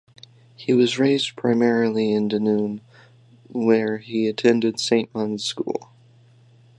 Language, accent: English, United States English